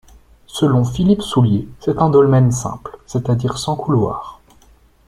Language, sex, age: French, male, 19-29